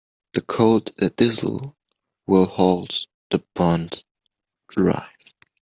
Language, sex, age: English, male, 19-29